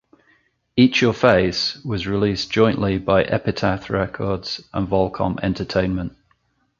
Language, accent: English, England English